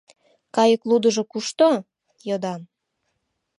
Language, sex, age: Mari, female, 19-29